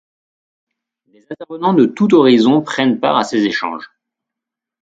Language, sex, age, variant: French, male, 40-49, Français de métropole